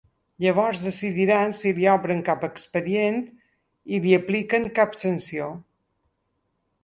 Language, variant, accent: Catalan, Balear, menorquí